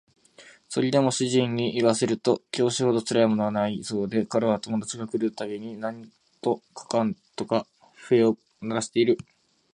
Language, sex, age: Japanese, male, 19-29